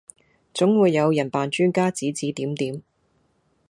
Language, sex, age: Cantonese, female, 40-49